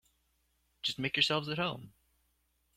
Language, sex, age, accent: English, male, 19-29, United States English